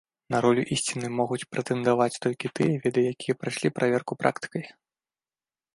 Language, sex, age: Belarusian, male, 19-29